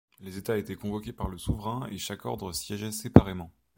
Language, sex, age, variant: French, male, 19-29, Français de métropole